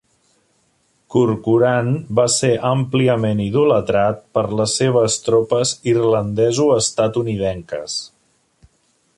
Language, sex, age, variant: Catalan, male, 50-59, Central